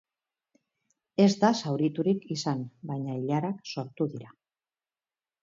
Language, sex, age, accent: Basque, female, 50-59, Mendebalekoa (Araba, Bizkaia, Gipuzkoako mendebaleko herri batzuk)